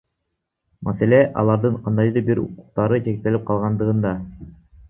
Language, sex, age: Kyrgyz, male, 19-29